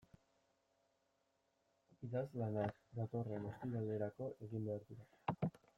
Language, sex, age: Basque, male, 19-29